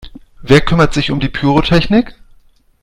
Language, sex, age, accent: German, male, 40-49, Deutschland Deutsch